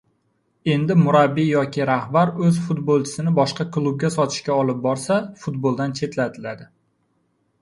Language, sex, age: Uzbek, male, 19-29